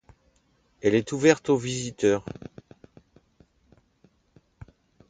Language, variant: French, Français de métropole